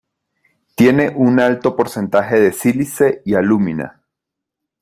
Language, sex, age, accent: Spanish, male, 40-49, Caribe: Cuba, Venezuela, Puerto Rico, República Dominicana, Panamá, Colombia caribeña, México caribeño, Costa del golfo de México